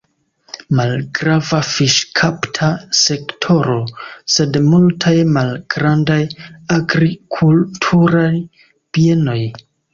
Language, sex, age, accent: Esperanto, male, 19-29, Internacia